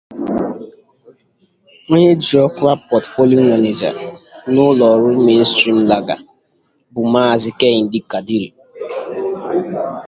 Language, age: Igbo, under 19